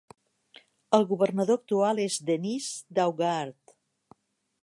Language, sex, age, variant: Catalan, female, 60-69, Central